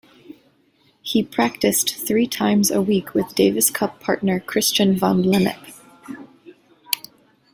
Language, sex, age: English, female, 19-29